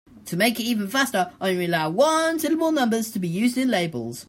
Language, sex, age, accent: English, male, under 19, England English